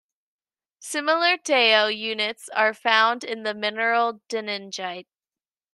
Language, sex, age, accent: English, male, 19-29, United States English